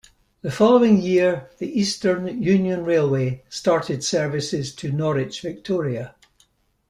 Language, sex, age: English, male, 70-79